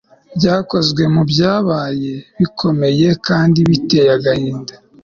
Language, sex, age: Kinyarwanda, male, 19-29